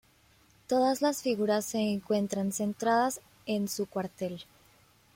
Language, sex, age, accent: Spanish, female, 19-29, América central